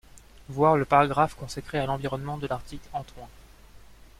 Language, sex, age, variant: French, male, 19-29, Français de métropole